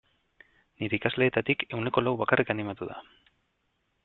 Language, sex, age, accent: Basque, male, 30-39, Mendebalekoa (Araba, Bizkaia, Gipuzkoako mendebaleko herri batzuk)